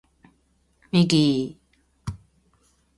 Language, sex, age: Japanese, female, 19-29